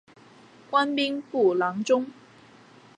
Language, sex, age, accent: Chinese, female, 30-39, 出生地：广东省